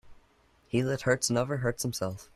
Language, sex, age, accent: English, male, under 19, Irish English